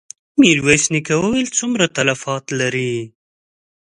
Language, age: Pashto, 30-39